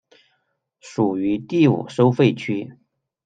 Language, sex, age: Chinese, male, 40-49